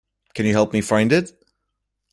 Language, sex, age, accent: English, male, 19-29, United States English